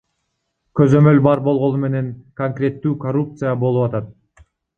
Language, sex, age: Kyrgyz, male, under 19